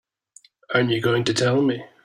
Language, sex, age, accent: English, male, 30-39, Scottish English